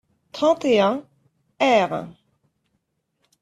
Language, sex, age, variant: French, female, 40-49, Français de métropole